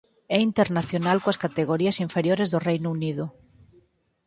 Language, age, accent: Galician, 40-49, Oriental (común en zona oriental)